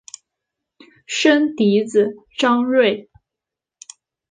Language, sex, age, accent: Chinese, female, 19-29, 出生地：浙江省